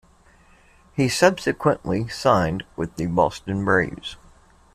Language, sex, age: English, male, 50-59